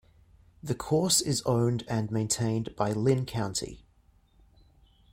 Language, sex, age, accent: English, male, 30-39, Australian English